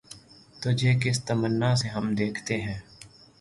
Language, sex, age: Urdu, male, 19-29